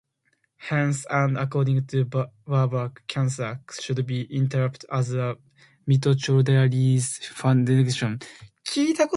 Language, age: English, 19-29